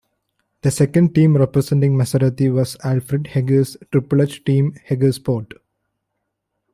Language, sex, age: English, male, 19-29